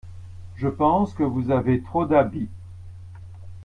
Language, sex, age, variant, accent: French, male, 70-79, Français d'Europe, Français de Belgique